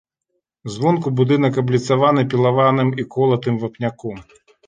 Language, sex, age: Belarusian, male, 40-49